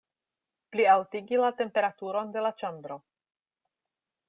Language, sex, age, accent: Esperanto, female, 40-49, Internacia